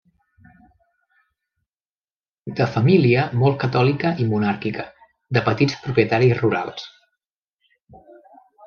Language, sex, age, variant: Catalan, male, 30-39, Central